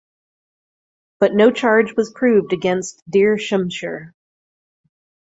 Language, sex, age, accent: English, female, 40-49, United States English